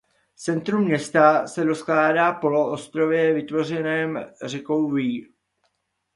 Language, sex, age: Czech, male, 40-49